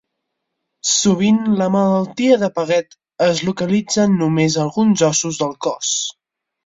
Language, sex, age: Catalan, male, 19-29